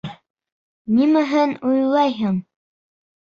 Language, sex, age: Bashkir, male, under 19